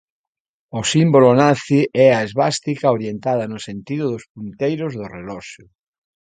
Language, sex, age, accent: Galician, male, 60-69, Atlántico (seseo e gheada)